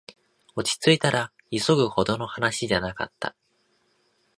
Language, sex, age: Japanese, male, 19-29